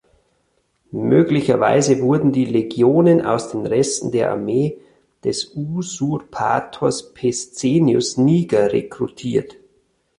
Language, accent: German, Deutschland Deutsch